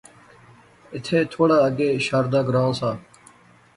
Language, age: Pahari-Potwari, 30-39